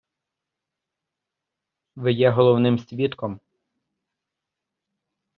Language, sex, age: Ukrainian, male, 19-29